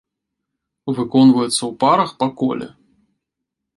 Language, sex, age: Belarusian, male, 30-39